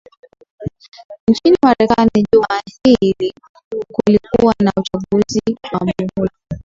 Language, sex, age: Swahili, female, 19-29